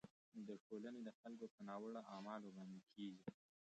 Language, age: Pashto, 30-39